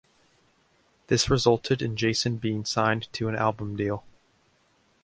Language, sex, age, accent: English, male, 19-29, United States English